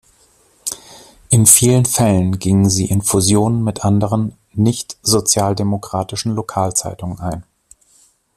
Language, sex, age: German, male, 40-49